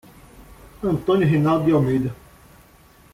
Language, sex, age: Portuguese, male, 40-49